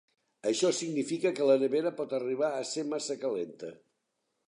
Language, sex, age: Catalan, male, 60-69